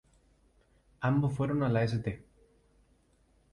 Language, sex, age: Spanish, male, 19-29